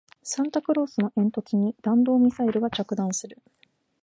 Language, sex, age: Japanese, female, 19-29